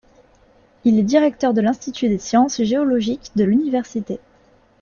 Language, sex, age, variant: French, female, 19-29, Français de métropole